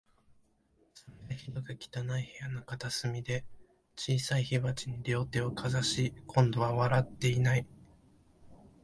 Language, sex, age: Japanese, male, 19-29